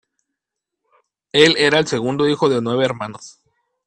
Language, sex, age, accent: Spanish, male, 30-39, México